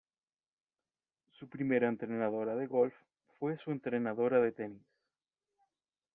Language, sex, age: Spanish, male, 30-39